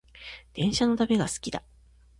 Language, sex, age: Japanese, female, 40-49